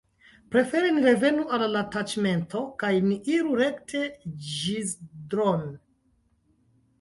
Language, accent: Esperanto, Internacia